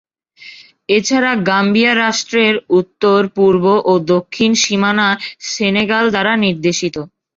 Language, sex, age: Bengali, female, 19-29